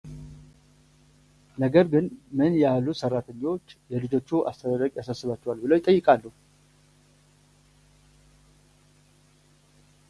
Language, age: Amharic, 40-49